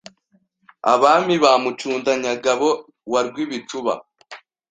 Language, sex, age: Kinyarwanda, male, 19-29